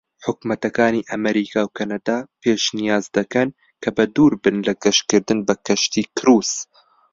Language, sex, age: Central Kurdish, male, under 19